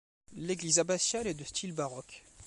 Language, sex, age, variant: French, male, 19-29, Français de métropole